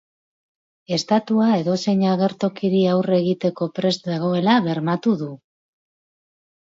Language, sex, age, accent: Basque, female, 40-49, Mendebalekoa (Araba, Bizkaia, Gipuzkoako mendebaleko herri batzuk)